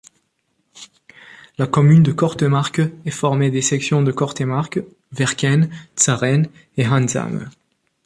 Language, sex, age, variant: French, male, 19-29, Français du nord de l'Afrique